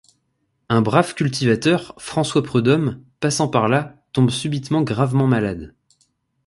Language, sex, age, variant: French, male, 19-29, Français de métropole